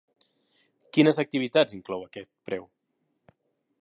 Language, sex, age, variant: Catalan, male, 40-49, Central